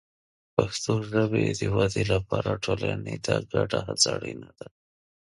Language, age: Pashto, 19-29